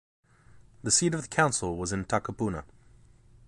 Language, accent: English, United States English